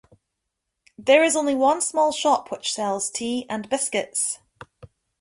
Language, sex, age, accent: English, female, 19-29, Scottish English